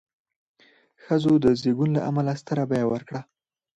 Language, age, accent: Pashto, 30-39, پکتیا ولایت، احمدزی